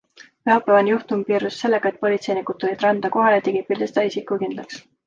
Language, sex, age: Estonian, female, 19-29